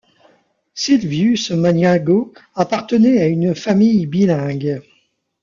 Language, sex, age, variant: French, male, 40-49, Français de métropole